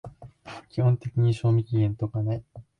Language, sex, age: Japanese, male, 19-29